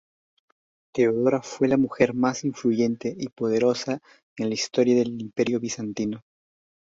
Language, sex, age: Spanish, male, under 19